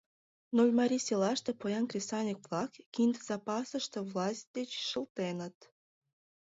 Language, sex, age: Mari, female, 19-29